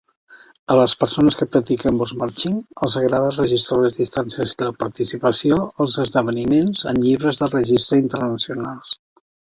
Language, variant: Catalan, Central